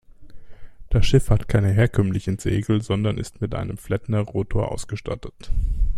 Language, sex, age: German, male, 50-59